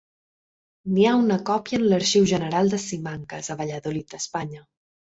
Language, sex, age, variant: Catalan, female, 19-29, Central